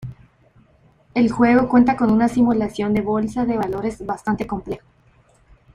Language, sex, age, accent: Spanish, female, 19-29, América central